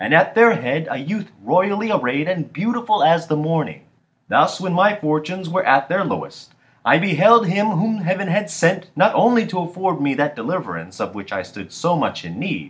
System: none